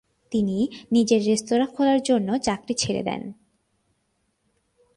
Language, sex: Bengali, female